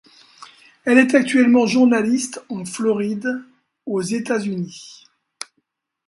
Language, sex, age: French, male, 60-69